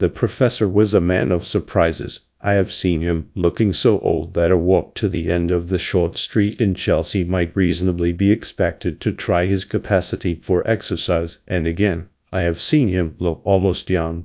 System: TTS, GradTTS